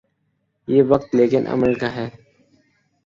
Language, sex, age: Urdu, male, 19-29